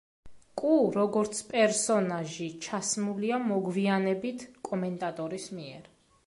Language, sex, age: Georgian, female, 30-39